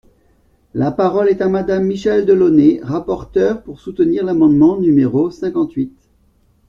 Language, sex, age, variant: French, male, 40-49, Français de métropole